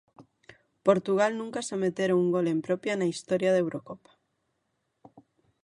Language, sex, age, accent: Galician, female, 30-39, Oriental (común en zona oriental); Normativo (estándar)